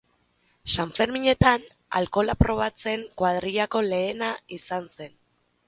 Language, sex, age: Basque, female, 19-29